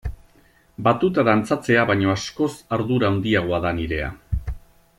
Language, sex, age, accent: Basque, male, 50-59, Mendebalekoa (Araba, Bizkaia, Gipuzkoako mendebaleko herri batzuk)